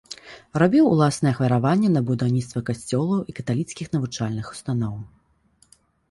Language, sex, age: Belarusian, female, 19-29